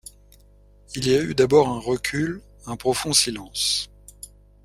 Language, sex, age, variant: French, male, 60-69, Français de métropole